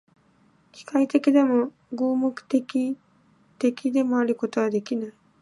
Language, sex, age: Japanese, female, under 19